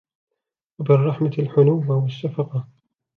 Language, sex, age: Arabic, male, 19-29